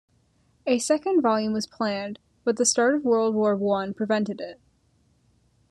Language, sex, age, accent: English, female, under 19, United States English